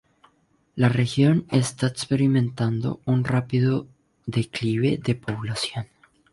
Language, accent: Spanish, Caribe: Cuba, Venezuela, Puerto Rico, República Dominicana, Panamá, Colombia caribeña, México caribeño, Costa del golfo de México